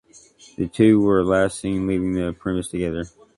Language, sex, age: English, male, 30-39